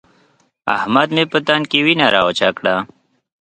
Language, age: Pashto, 19-29